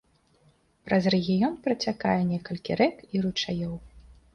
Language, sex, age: Belarusian, female, 30-39